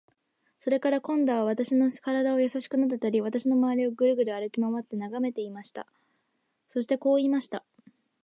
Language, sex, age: Japanese, female, under 19